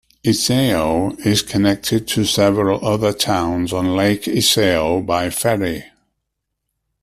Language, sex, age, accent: English, male, 70-79, England English